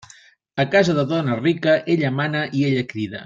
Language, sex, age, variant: Catalan, male, 50-59, Balear